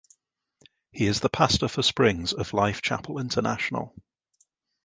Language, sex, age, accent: English, male, 30-39, England English